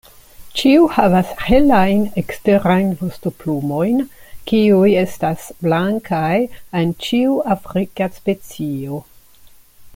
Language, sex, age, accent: Esperanto, female, 60-69, Internacia